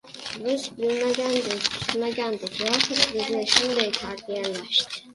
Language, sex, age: Uzbek, male, 19-29